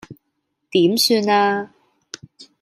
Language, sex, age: Cantonese, female, 19-29